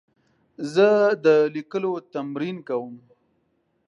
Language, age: Pashto, 30-39